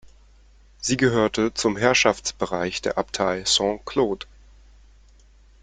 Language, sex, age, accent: German, male, 30-39, Deutschland Deutsch